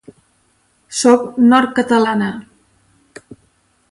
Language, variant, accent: Catalan, Central, central